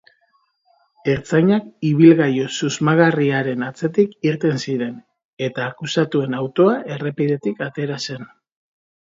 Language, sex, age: Basque, male, 30-39